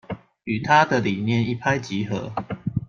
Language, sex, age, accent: Chinese, male, 19-29, 出生地：高雄市